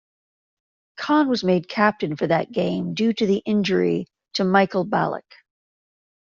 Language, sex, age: English, female, 50-59